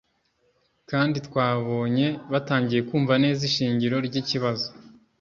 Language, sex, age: Kinyarwanda, male, 19-29